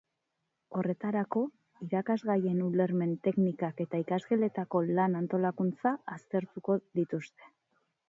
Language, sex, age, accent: Basque, female, 40-49, Mendebalekoa (Araba, Bizkaia, Gipuzkoako mendebaleko herri batzuk)